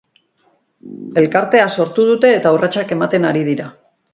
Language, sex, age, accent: Basque, female, 50-59, Mendebalekoa (Araba, Bizkaia, Gipuzkoako mendebaleko herri batzuk)